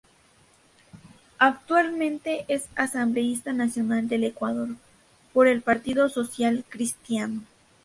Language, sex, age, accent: Spanish, female, 19-29, México